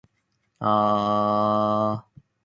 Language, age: Japanese, 19-29